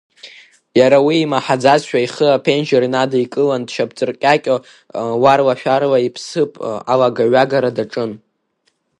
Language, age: Abkhazian, under 19